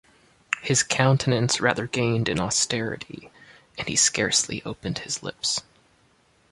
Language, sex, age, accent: English, male, 19-29, United States English